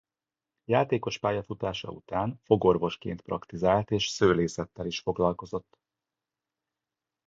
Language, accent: Hungarian, budapesti